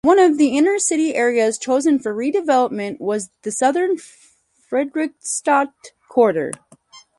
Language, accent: English, United States English